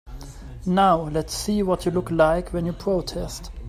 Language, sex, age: English, male, 19-29